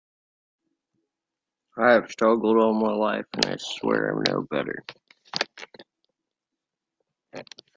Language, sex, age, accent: English, male, 19-29, United States English